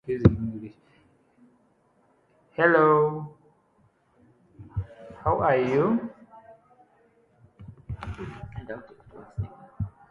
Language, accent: English, Ugandan english